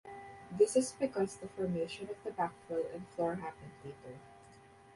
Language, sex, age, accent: English, female, 19-29, Filipino